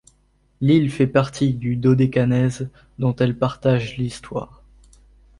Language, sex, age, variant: French, male, under 19, Français de métropole